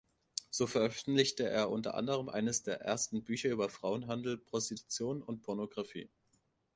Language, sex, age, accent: German, male, 19-29, Deutschland Deutsch